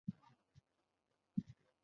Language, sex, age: Bengali, male, 40-49